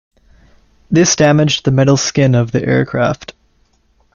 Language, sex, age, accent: English, male, 19-29, Canadian English